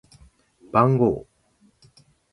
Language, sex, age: Japanese, male, 50-59